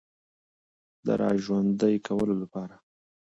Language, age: Pashto, 19-29